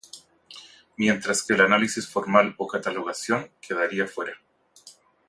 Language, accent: Spanish, Chileno: Chile, Cuyo